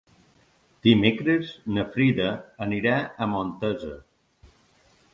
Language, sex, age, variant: Catalan, male, 30-39, Balear